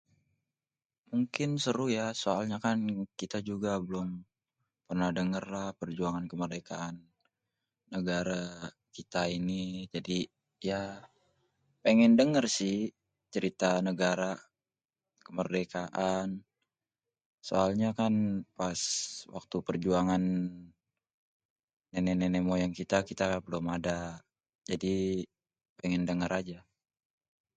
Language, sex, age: Betawi, male, 19-29